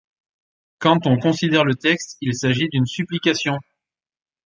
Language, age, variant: French, 30-39, Français de métropole